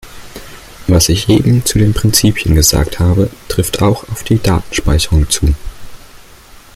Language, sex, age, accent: German, male, 19-29, Deutschland Deutsch